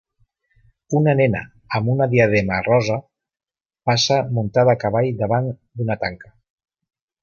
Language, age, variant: Catalan, 50-59, Valencià meridional